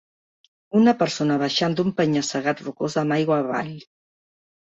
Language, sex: Catalan, female